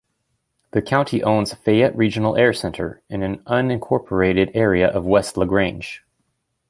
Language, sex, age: English, male, 30-39